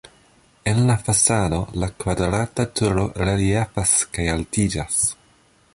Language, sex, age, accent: Esperanto, male, 30-39, Internacia